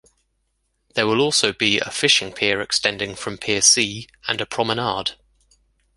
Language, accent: English, England English